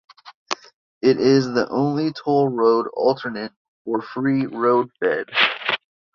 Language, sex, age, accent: English, male, 30-39, United States English